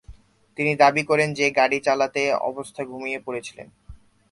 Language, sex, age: Bengali, male, 19-29